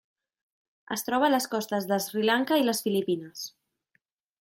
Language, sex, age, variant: Catalan, female, 19-29, Central